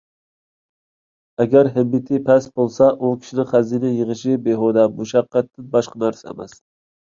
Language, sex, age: Uyghur, male, 19-29